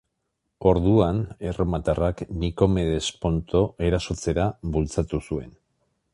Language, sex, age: Basque, male, 50-59